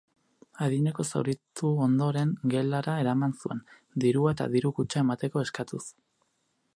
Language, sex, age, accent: Basque, male, 19-29, Erdialdekoa edo Nafarra (Gipuzkoa, Nafarroa)